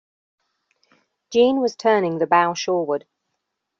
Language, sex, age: English, female, 40-49